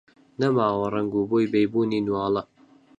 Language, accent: Central Kurdish, سۆرانی